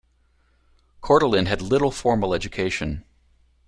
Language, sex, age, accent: English, male, 40-49, United States English